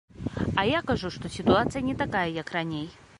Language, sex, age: Belarusian, female, 30-39